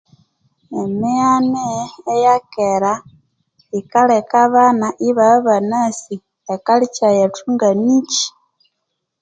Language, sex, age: Konzo, female, 30-39